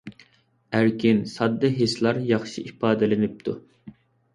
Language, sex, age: Uyghur, male, 19-29